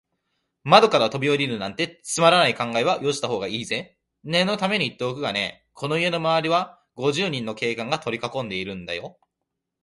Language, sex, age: Japanese, male, 19-29